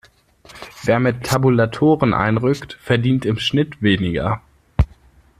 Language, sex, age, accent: German, male, 19-29, Deutschland Deutsch